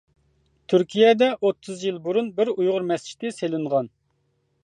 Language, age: Uyghur, 40-49